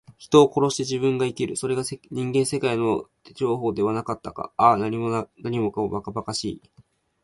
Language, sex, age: Japanese, male, 19-29